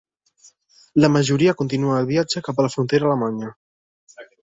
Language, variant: Catalan, Central